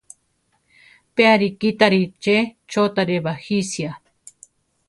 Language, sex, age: Central Tarahumara, female, 50-59